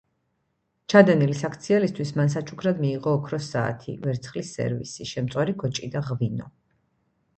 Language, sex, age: Georgian, female, 30-39